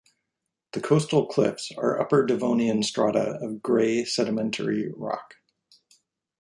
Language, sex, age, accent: English, male, 40-49, United States English